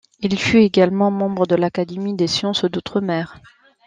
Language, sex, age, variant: French, female, 30-39, Français de métropole